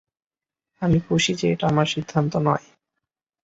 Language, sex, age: Bengali, male, 19-29